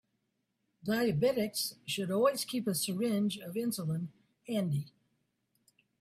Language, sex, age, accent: English, female, 70-79, United States English